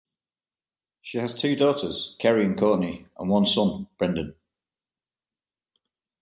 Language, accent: English, England English